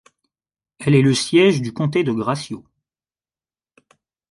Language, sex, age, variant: French, male, 19-29, Français de métropole